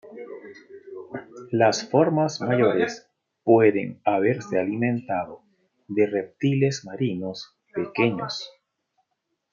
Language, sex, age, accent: Spanish, male, 40-49, Caribe: Cuba, Venezuela, Puerto Rico, República Dominicana, Panamá, Colombia caribeña, México caribeño, Costa del golfo de México